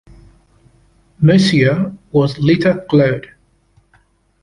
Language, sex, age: English, male, 30-39